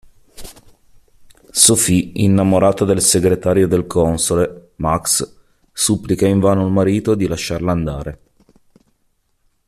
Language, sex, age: Italian, male, 40-49